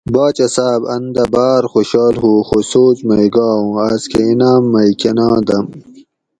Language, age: Gawri, 19-29